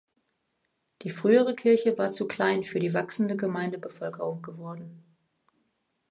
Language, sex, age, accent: German, female, 30-39, Deutschland Deutsch